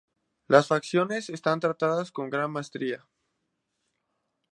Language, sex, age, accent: Spanish, male, 19-29, México